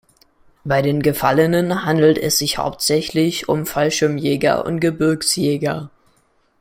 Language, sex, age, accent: German, male, under 19, Deutschland Deutsch